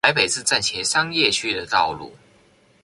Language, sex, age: Chinese, male, under 19